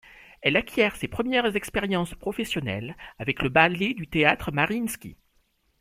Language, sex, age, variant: French, male, 40-49, Français de métropole